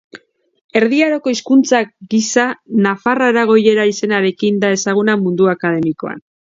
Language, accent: Basque, Mendebalekoa (Araba, Bizkaia, Gipuzkoako mendebaleko herri batzuk)